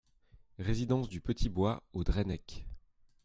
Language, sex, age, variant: French, male, 30-39, Français de métropole